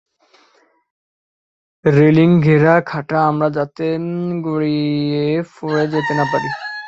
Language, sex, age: Bengali, male, 19-29